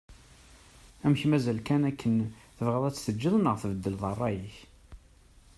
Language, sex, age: Kabyle, male, 30-39